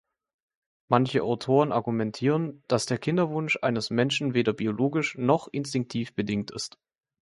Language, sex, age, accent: German, male, 19-29, Deutschland Deutsch